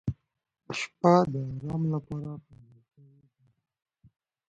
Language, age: Pashto, 19-29